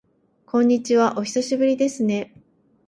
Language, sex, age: Japanese, female, 40-49